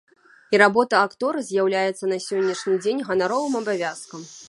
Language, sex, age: Belarusian, female, 30-39